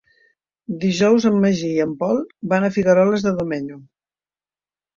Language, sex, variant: Catalan, female, Central